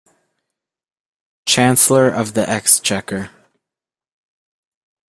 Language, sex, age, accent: English, male, 19-29, United States English